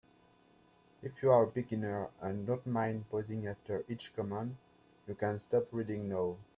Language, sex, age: English, male, 19-29